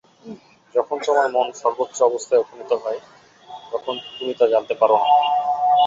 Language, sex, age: Bengali, male, 19-29